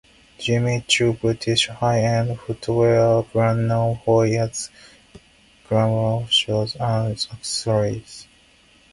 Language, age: English, 19-29